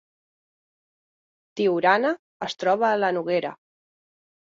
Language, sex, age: Catalan, female, 30-39